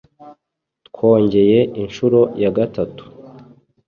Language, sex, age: Kinyarwanda, male, 19-29